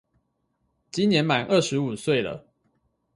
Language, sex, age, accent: Chinese, male, 19-29, 出生地：臺北市